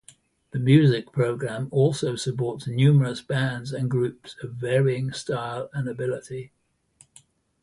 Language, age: English, 80-89